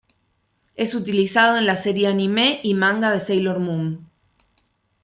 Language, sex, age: Spanish, female, 40-49